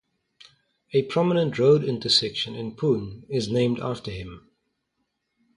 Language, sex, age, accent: English, male, 30-39, Southern African (South Africa, Zimbabwe, Namibia)